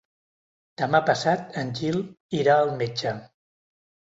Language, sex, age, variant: Catalan, male, 60-69, Central